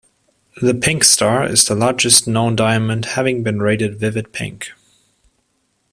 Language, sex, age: English, male, 30-39